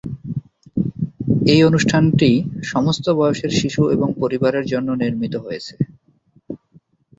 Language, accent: Bengali, Native; Bangladeshi